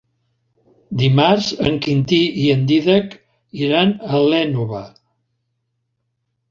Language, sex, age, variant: Catalan, male, 70-79, Central